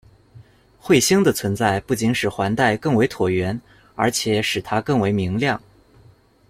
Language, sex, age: Chinese, male, 19-29